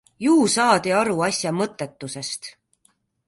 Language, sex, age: Estonian, female, 30-39